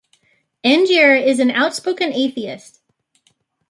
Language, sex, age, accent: English, female, 40-49, United States English